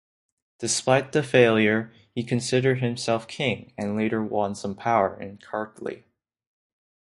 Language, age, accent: English, under 19, Canadian English